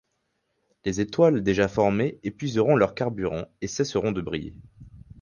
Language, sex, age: French, male, 19-29